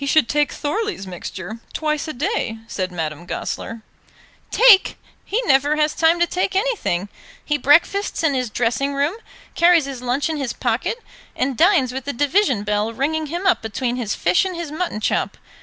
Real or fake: real